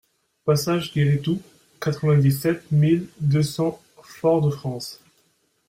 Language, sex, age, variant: French, male, 19-29, Français de métropole